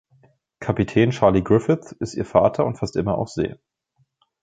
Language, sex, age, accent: German, male, 19-29, Deutschland Deutsch